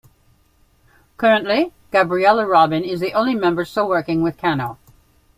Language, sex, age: English, female, 60-69